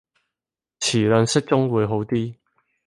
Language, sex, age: Cantonese, male, 30-39